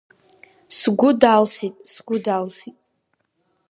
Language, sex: Abkhazian, female